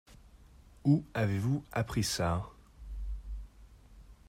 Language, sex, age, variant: French, male, 19-29, Français de métropole